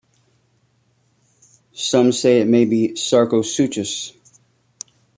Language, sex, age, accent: English, male, 40-49, United States English